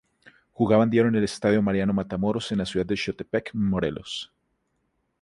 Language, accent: Spanish, México